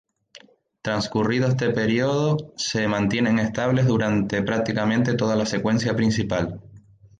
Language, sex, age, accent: Spanish, male, 19-29, España: Islas Canarias